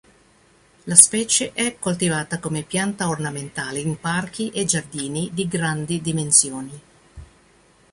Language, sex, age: Italian, female, 50-59